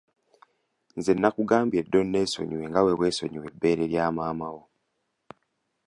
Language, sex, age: Ganda, male, 19-29